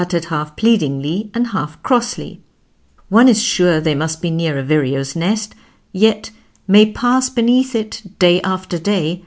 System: none